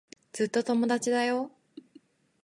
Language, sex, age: Japanese, female, 19-29